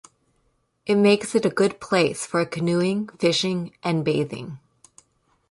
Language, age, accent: English, 30-39, United States English